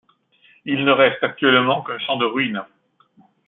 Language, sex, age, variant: French, male, 40-49, Français de métropole